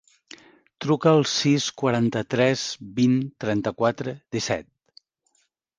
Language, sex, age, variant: Catalan, male, 50-59, Central